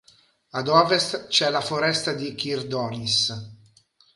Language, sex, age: Italian, male, 40-49